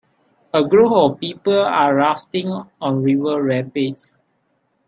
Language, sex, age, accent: English, male, 19-29, Malaysian English